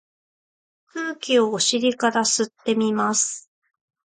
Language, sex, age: Japanese, female, 40-49